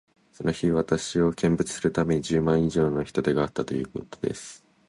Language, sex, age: Japanese, male, 19-29